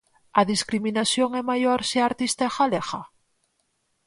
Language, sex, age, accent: Galician, female, 30-39, Atlántico (seseo e gheada)